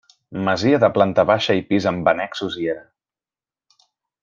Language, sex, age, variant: Catalan, male, 19-29, Central